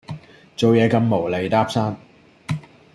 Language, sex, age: Cantonese, male, 30-39